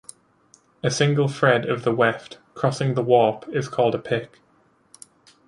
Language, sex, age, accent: English, male, 19-29, England English